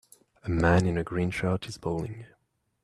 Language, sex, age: English, male, 19-29